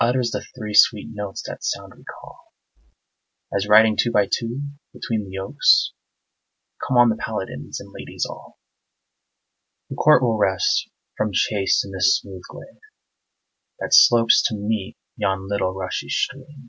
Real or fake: real